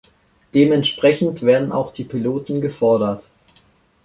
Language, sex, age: German, male, under 19